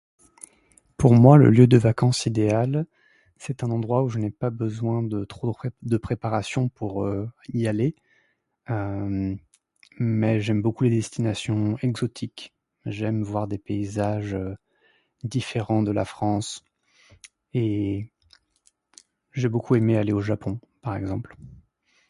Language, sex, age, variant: French, male, 30-39, Français de métropole